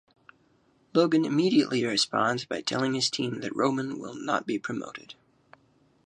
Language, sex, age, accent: English, male, under 19, United States English